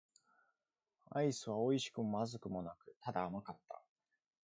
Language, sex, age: Japanese, male, 19-29